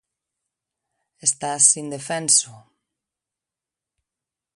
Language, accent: Galician, Normativo (estándar)